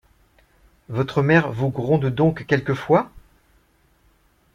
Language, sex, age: French, male, 50-59